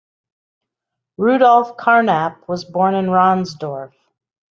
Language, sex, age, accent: English, female, 50-59, United States English